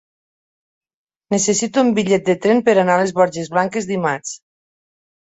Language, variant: Catalan, Nord-Occidental